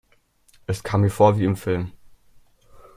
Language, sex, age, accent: German, male, under 19, Deutschland Deutsch